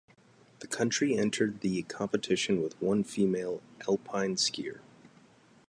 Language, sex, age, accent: English, male, 30-39, United States English